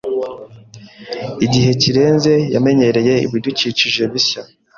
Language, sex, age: Kinyarwanda, male, 19-29